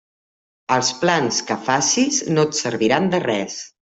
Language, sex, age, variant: Catalan, female, 50-59, Central